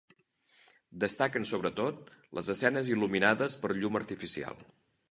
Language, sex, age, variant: Catalan, male, 60-69, Central